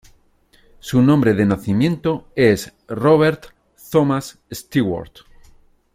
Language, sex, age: Spanish, male, 40-49